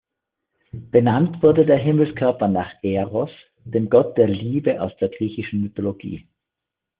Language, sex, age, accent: German, male, 50-59, Österreichisches Deutsch